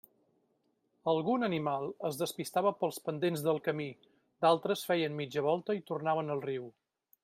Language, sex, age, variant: Catalan, male, 50-59, Central